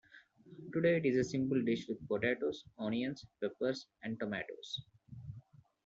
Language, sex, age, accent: English, male, 19-29, India and South Asia (India, Pakistan, Sri Lanka)